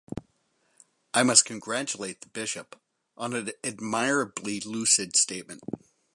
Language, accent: English, United States English